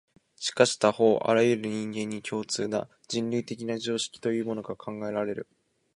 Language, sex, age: Japanese, male, 19-29